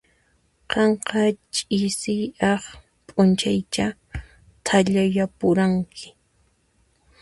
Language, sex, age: Puno Quechua, female, 19-29